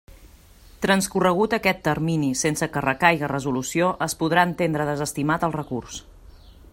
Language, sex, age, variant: Catalan, female, 40-49, Central